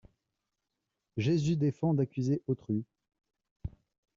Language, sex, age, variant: French, male, 30-39, Français de métropole